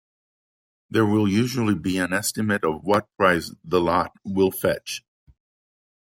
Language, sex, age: English, male, 60-69